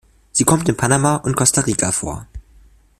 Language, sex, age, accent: German, male, under 19, Deutschland Deutsch